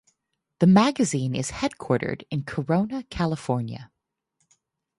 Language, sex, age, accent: English, male, 40-49, United States English